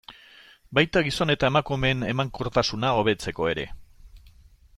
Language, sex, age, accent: Basque, male, 50-59, Mendebalekoa (Araba, Bizkaia, Gipuzkoako mendebaleko herri batzuk)